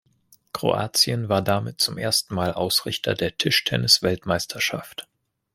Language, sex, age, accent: German, male, 19-29, Deutschland Deutsch